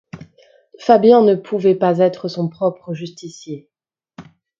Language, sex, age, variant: French, female, 30-39, Français de métropole